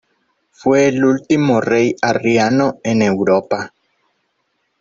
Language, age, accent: Spanish, 30-39, México